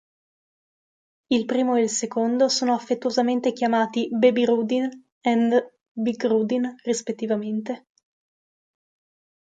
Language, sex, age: Italian, female, 19-29